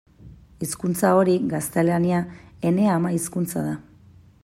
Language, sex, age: Basque, female, 30-39